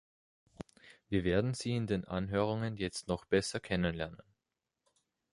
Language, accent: German, Österreichisches Deutsch